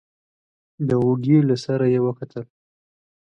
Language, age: Pashto, 19-29